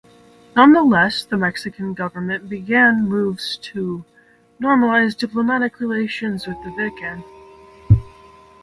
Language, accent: English, United States English